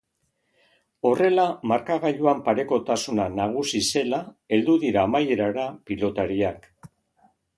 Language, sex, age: Basque, male, 60-69